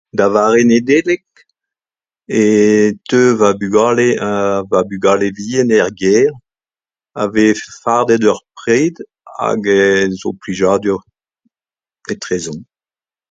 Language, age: Breton, 60-69